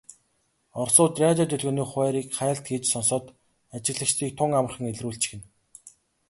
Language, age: Mongolian, 19-29